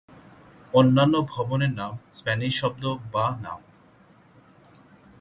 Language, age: Bengali, 30-39